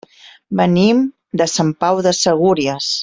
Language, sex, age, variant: Catalan, female, 40-49, Central